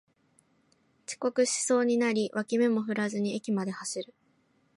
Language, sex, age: Japanese, female, 19-29